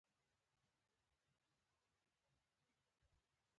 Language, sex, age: Pashto, female, 30-39